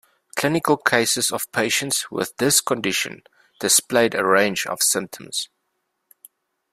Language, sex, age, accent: English, male, 30-39, Southern African (South Africa, Zimbabwe, Namibia)